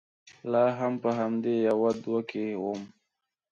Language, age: Pashto, 30-39